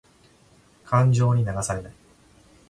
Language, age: Japanese, 30-39